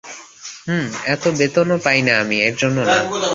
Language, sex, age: Bengali, male, under 19